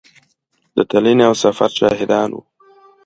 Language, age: Pashto, 19-29